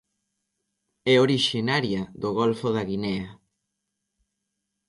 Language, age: Galician, 19-29